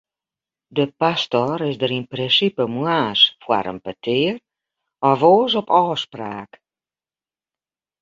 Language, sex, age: Western Frisian, female, 50-59